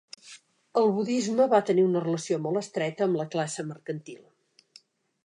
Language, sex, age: Catalan, female, 60-69